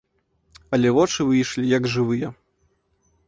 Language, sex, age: Belarusian, male, 19-29